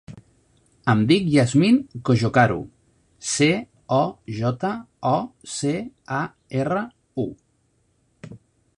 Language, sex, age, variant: Catalan, male, 40-49, Central